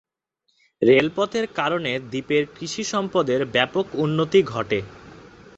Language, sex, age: Bengali, male, 19-29